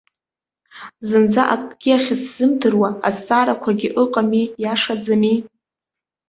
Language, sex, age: Abkhazian, female, 19-29